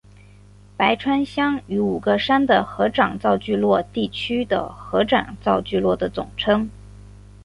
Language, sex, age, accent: Chinese, female, 19-29, 出生地：广东省